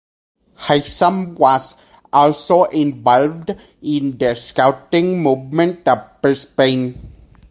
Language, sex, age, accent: English, male, 19-29, United States English